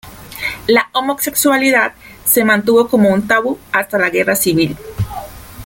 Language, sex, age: Spanish, female, 30-39